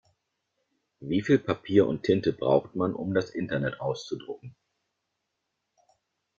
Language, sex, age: German, male, 40-49